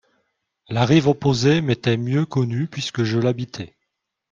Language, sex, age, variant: French, male, 30-39, Français de métropole